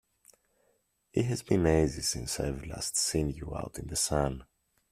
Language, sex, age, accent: English, male, 30-39, England English